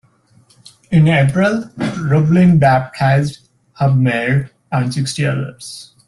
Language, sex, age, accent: English, male, 30-39, India and South Asia (India, Pakistan, Sri Lanka)